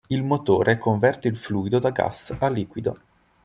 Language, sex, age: Italian, male, 19-29